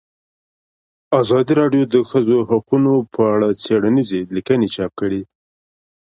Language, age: Pashto, 19-29